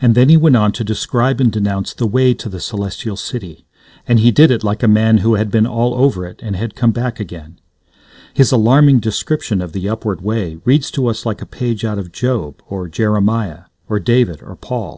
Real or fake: real